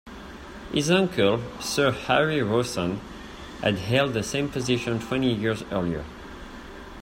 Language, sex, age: English, male, 40-49